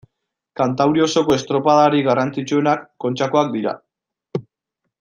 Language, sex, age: Basque, male, 19-29